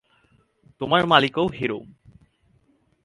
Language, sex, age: Bengali, male, 19-29